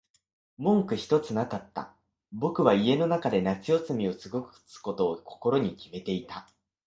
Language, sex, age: Japanese, male, 19-29